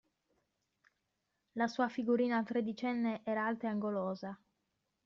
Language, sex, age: Italian, female, 19-29